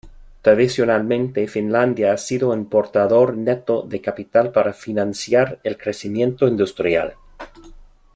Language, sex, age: Spanish, male, 50-59